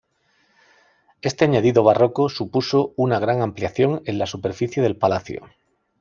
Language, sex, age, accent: Spanish, male, 40-49, España: Sur peninsular (Andalucia, Extremadura, Murcia)